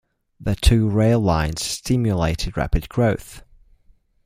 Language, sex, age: English, male, 19-29